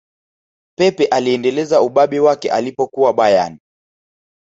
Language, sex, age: Swahili, male, 19-29